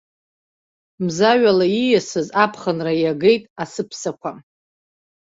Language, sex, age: Abkhazian, female, 30-39